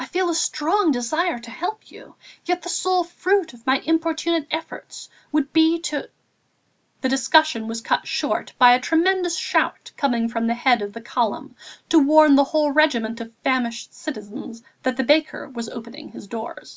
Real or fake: real